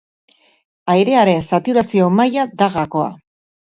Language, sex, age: Basque, female, 40-49